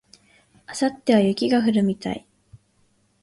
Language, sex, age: Japanese, female, 19-29